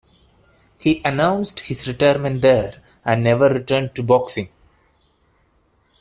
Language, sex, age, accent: English, male, 30-39, India and South Asia (India, Pakistan, Sri Lanka)